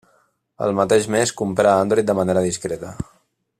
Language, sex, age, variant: Catalan, male, 30-39, Central